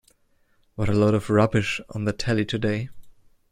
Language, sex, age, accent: English, male, 19-29, United States English